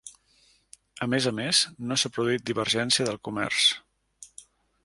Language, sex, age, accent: Catalan, male, 50-59, central; septentrional